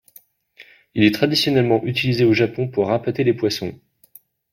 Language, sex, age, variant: French, male, 30-39, Français de métropole